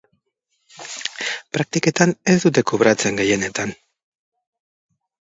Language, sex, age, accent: Basque, male, 30-39, Mendebalekoa (Araba, Bizkaia, Gipuzkoako mendebaleko herri batzuk)